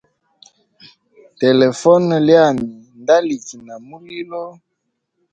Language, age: Hemba, 19-29